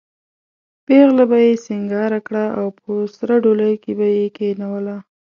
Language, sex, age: Pashto, female, 19-29